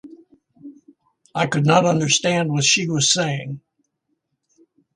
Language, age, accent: English, 60-69, United States English